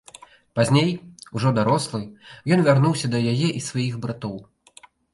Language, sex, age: Belarusian, male, 19-29